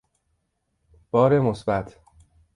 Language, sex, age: Persian, male, 40-49